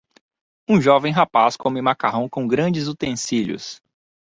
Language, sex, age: Portuguese, male, 19-29